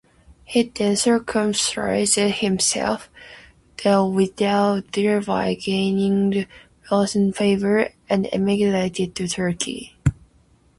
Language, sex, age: English, female, 19-29